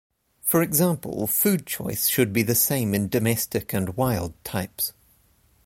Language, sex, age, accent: English, male, 30-39, New Zealand English